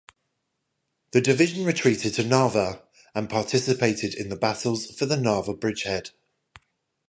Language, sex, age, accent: English, male, 30-39, England English